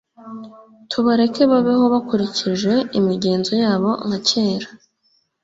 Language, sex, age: Kinyarwanda, female, 30-39